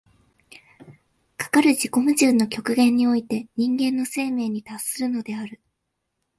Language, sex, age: Japanese, female, 19-29